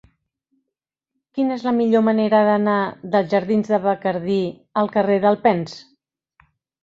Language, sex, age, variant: Catalan, female, 50-59, Central